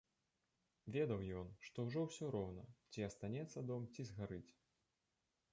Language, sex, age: Belarusian, male, 19-29